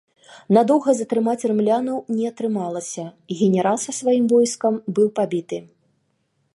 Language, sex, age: Belarusian, female, 30-39